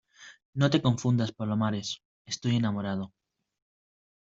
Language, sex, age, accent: Spanish, male, 19-29, España: Centro-Sur peninsular (Madrid, Toledo, Castilla-La Mancha)